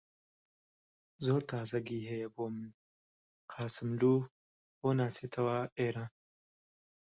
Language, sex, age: Central Kurdish, male, 19-29